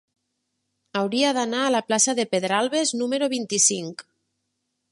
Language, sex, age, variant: Catalan, female, 30-39, Nord-Occidental